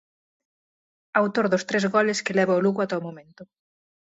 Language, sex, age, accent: Galician, female, 30-39, Normativo (estándar)